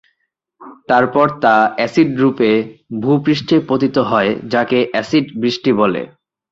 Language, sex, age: Bengali, male, 19-29